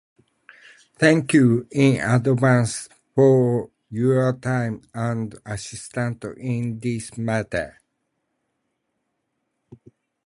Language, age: English, 40-49